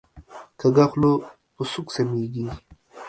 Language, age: Pashto, 19-29